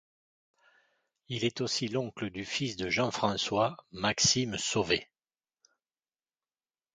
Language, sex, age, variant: French, male, 50-59, Français de métropole